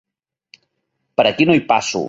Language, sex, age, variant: Catalan, male, 40-49, Nord-Occidental